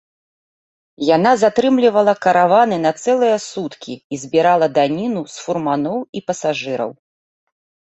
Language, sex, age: Belarusian, female, 40-49